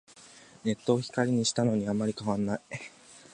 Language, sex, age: Japanese, male, 19-29